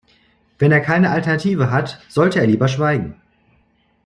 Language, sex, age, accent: German, male, under 19, Deutschland Deutsch